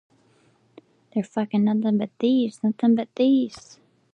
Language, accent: English, United States English